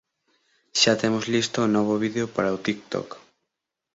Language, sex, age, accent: Galician, male, 19-29, Central (gheada); Oriental (común en zona oriental); Normativo (estándar)